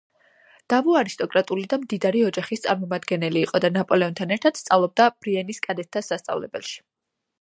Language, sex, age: Georgian, female, 19-29